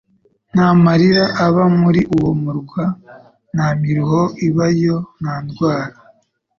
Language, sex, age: Kinyarwanda, male, under 19